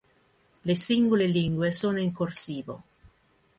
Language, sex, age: Italian, female, 50-59